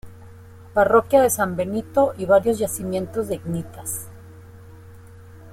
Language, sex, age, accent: Spanish, female, 30-39, México